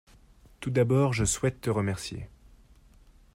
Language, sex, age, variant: French, male, 19-29, Français de métropole